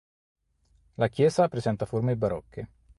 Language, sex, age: Italian, male, 30-39